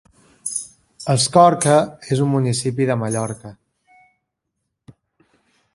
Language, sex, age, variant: Catalan, male, 40-49, Central